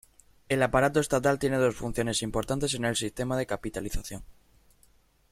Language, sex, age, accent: Spanish, male, under 19, España: Sur peninsular (Andalucia, Extremadura, Murcia)